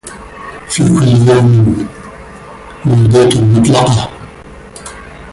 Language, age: Arabic, 19-29